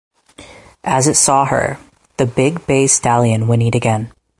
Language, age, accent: English, 19-29, Canadian English